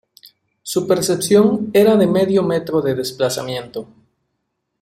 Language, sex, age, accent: Spanish, male, 19-29, México